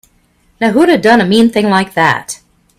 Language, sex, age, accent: English, female, 50-59, United States English